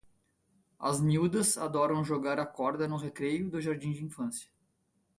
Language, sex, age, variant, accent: Portuguese, male, 30-39, Portuguese (Brasil), Gaucho